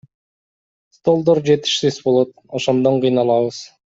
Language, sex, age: Kyrgyz, male, 40-49